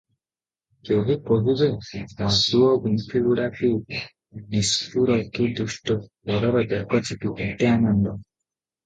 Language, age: Odia, 19-29